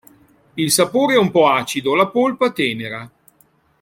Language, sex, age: Italian, male, 60-69